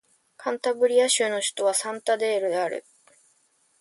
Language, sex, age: Japanese, female, 19-29